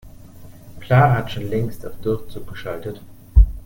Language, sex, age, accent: German, male, 40-49, Deutschland Deutsch